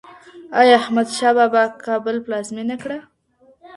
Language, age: Pashto, under 19